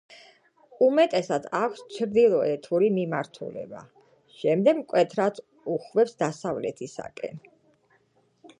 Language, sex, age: Georgian, female, 19-29